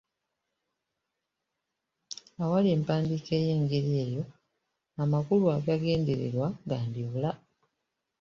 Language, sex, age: Ganda, female, 19-29